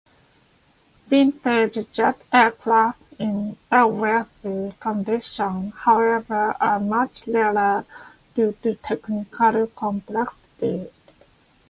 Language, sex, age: English, female, 30-39